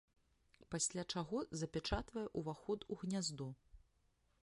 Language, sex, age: Belarusian, female, 30-39